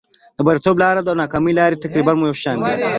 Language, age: Pashto, 19-29